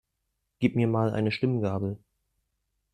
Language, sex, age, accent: German, male, 19-29, Deutschland Deutsch